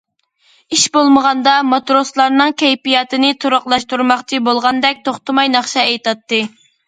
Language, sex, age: Uyghur, female, under 19